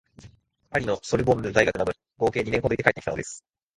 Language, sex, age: Japanese, male, 19-29